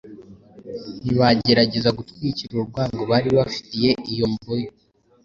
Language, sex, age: Kinyarwanda, male, 19-29